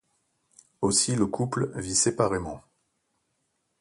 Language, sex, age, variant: French, male, 40-49, Français de métropole